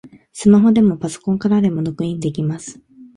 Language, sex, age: Japanese, female, 19-29